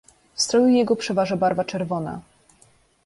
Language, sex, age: Polish, female, 19-29